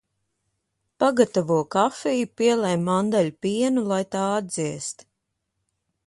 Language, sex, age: Latvian, female, 30-39